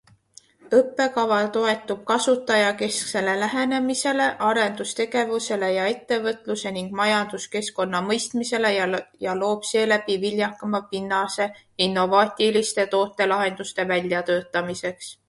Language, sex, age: Estonian, female, 30-39